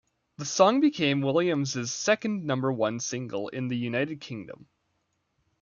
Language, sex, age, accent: English, male, 19-29, Canadian English